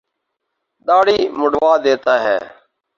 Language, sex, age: Urdu, male, 19-29